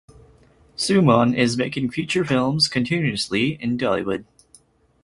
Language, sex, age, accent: English, male, 19-29, United States English